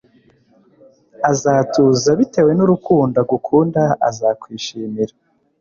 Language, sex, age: Kinyarwanda, male, 19-29